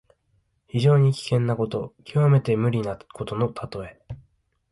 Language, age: Japanese, 19-29